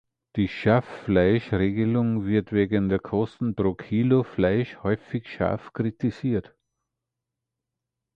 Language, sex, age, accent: German, male, 60-69, Österreichisches Deutsch